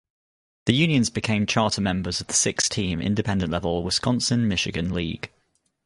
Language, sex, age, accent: English, male, 30-39, England English